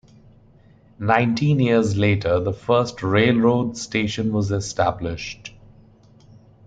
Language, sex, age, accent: English, male, 30-39, India and South Asia (India, Pakistan, Sri Lanka)